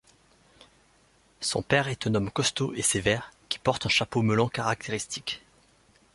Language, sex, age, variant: French, male, 19-29, Français de métropole